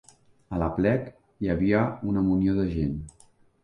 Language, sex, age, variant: Catalan, male, 40-49, Central